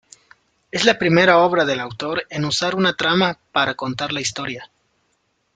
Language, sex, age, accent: Spanish, male, 30-39, América central